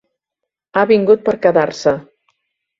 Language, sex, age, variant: Catalan, female, 60-69, Central